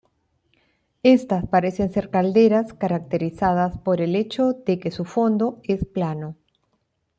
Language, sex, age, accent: Spanish, female, 60-69, Andino-Pacífico: Colombia, Perú, Ecuador, oeste de Bolivia y Venezuela andina